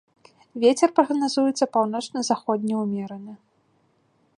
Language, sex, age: Belarusian, female, 19-29